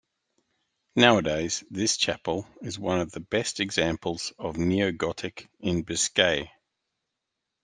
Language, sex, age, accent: English, male, 50-59, Australian English